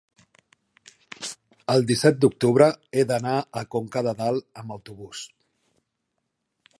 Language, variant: Catalan, Central